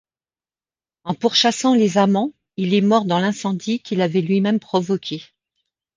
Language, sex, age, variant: French, female, 50-59, Français de métropole